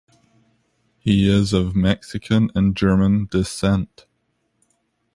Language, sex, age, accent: English, male, 19-29, United States English